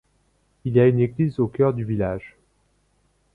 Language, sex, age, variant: French, male, 40-49, Français de métropole